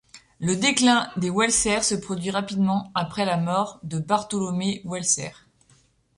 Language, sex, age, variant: French, female, 30-39, Français de métropole